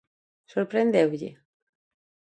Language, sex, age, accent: Galician, female, 40-49, Normativo (estándar)